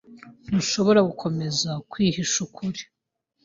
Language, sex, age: Kinyarwanda, female, 19-29